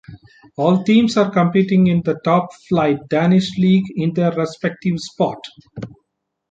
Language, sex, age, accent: English, male, 30-39, India and South Asia (India, Pakistan, Sri Lanka)